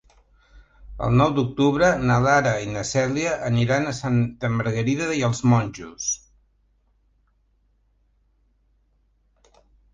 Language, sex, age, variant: Catalan, male, 70-79, Central